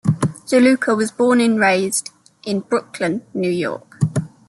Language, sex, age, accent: English, female, 19-29, England English